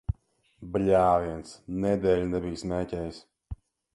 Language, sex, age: Latvian, male, 40-49